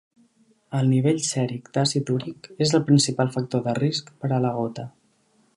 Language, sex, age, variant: Catalan, male, under 19, Central